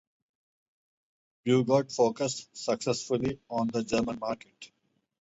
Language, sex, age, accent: English, male, 50-59, India and South Asia (India, Pakistan, Sri Lanka)